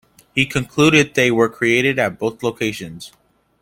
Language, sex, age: English, male, under 19